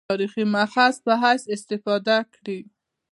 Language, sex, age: Pashto, female, 19-29